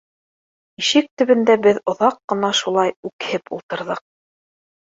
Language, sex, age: Bashkir, female, 30-39